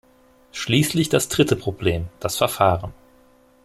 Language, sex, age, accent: German, male, 30-39, Deutschland Deutsch